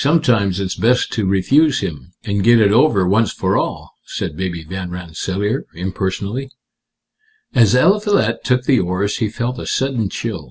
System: none